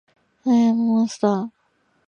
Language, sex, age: Japanese, female, 19-29